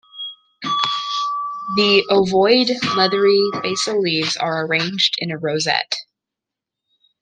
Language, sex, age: English, female, under 19